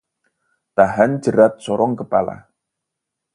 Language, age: Indonesian, 30-39